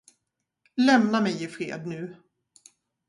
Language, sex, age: Swedish, female, 40-49